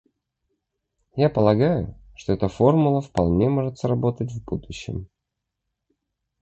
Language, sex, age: Russian, male, 30-39